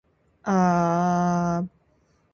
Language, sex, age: Indonesian, female, 19-29